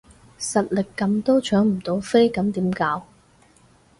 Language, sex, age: Cantonese, female, 30-39